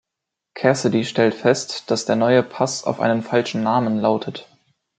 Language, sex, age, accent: German, male, under 19, Deutschland Deutsch